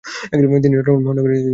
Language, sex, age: Bengali, male, 19-29